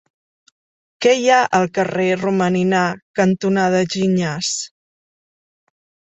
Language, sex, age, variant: Catalan, female, 50-59, Central